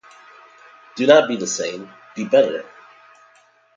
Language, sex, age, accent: English, male, under 19, United States English